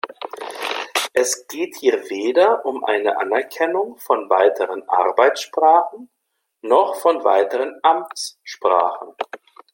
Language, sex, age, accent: German, male, 30-39, Deutschland Deutsch